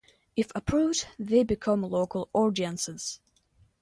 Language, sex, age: English, male, under 19